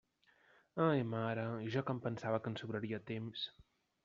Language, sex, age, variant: Catalan, male, 30-39, Central